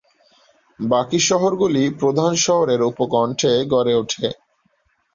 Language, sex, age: Bengali, male, 19-29